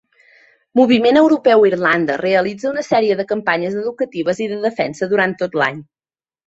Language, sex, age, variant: Catalan, female, 30-39, Central